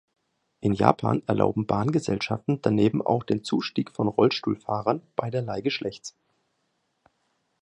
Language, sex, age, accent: German, male, 30-39, Deutschland Deutsch